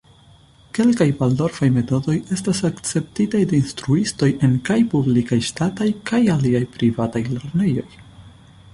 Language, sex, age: Esperanto, male, 19-29